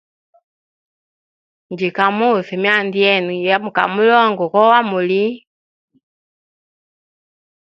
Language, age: Hemba, 19-29